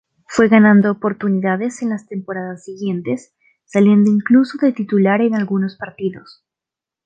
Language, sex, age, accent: Spanish, female, under 19, Andino-Pacífico: Colombia, Perú, Ecuador, oeste de Bolivia y Venezuela andina